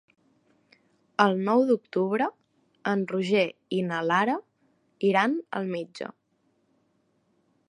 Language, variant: Catalan, Central